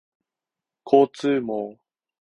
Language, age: Japanese, 19-29